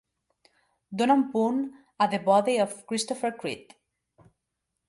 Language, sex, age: Catalan, female, 30-39